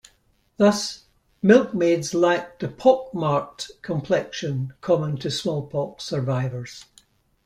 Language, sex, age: English, male, 70-79